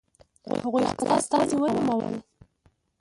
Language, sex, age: Pashto, female, 19-29